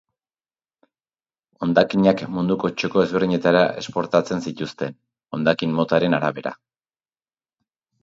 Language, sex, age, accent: Basque, male, 40-49, Erdialdekoa edo Nafarra (Gipuzkoa, Nafarroa)